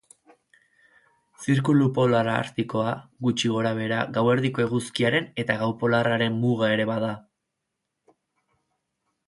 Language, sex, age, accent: Basque, male, 30-39, Erdialdekoa edo Nafarra (Gipuzkoa, Nafarroa)